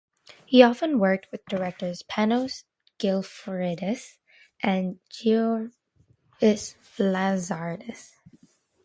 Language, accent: English, United States English